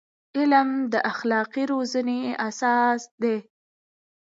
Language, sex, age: Pashto, female, 30-39